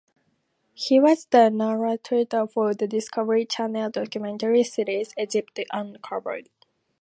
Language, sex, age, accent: English, female, under 19, England English